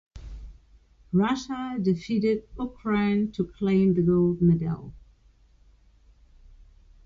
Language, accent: English, United States English